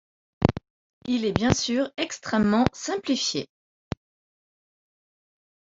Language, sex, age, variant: French, female, 40-49, Français de métropole